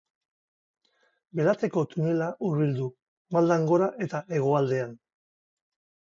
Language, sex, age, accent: Basque, male, 50-59, Mendebalekoa (Araba, Bizkaia, Gipuzkoako mendebaleko herri batzuk)